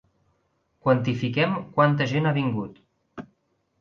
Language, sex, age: Catalan, male, 19-29